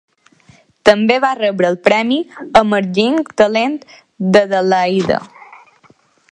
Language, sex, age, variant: Catalan, female, under 19, Balear